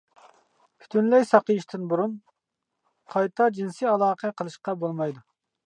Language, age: Uyghur, 40-49